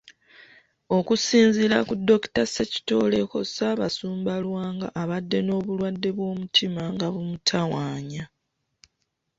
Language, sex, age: Ganda, female, 30-39